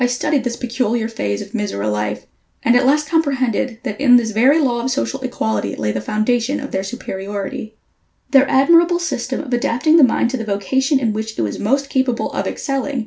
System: none